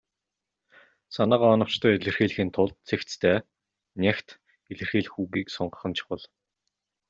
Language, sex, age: Mongolian, male, 30-39